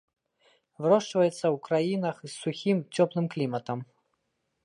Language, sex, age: Belarusian, male, 30-39